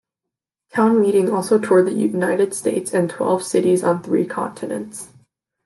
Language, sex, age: English, female, under 19